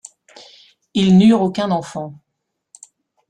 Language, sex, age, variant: French, female, 50-59, Français de métropole